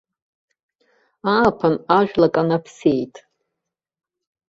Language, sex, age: Abkhazian, female, 60-69